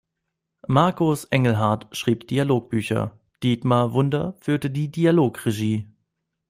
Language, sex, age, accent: German, male, 19-29, Deutschland Deutsch